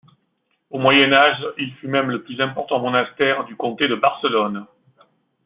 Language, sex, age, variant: French, male, 40-49, Français de métropole